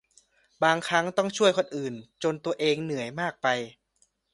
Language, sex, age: Thai, male, 19-29